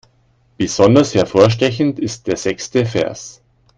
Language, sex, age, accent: German, male, 50-59, Deutschland Deutsch